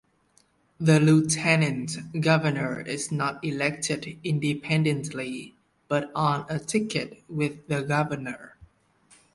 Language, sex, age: English, male, 19-29